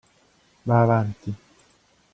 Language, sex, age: Italian, male, 40-49